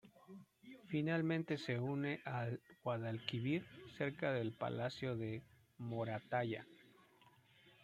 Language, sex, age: Spanish, male, 30-39